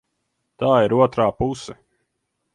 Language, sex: Latvian, male